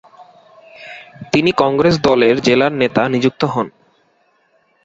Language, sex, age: Bengali, male, 19-29